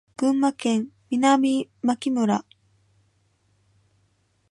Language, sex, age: Japanese, female, 19-29